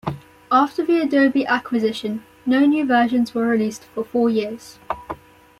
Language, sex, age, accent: English, female, under 19, England English